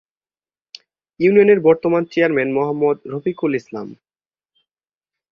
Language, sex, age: Bengali, male, 19-29